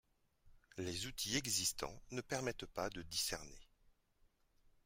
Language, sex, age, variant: French, male, 40-49, Français de métropole